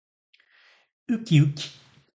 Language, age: Japanese, 40-49